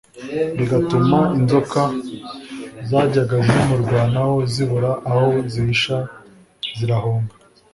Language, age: Kinyarwanda, 19-29